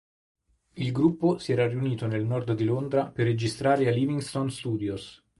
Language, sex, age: Italian, male, 30-39